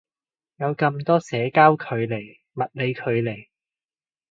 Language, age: Cantonese, 40-49